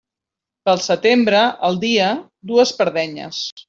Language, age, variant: Catalan, 40-49, Central